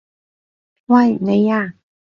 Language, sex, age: Cantonese, female, 19-29